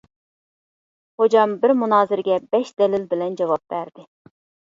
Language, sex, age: Uyghur, female, 30-39